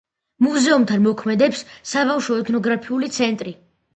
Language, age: Georgian, under 19